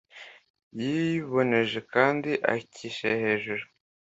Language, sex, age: Kinyarwanda, male, under 19